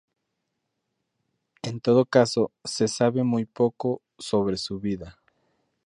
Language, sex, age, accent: Spanish, male, 19-29, México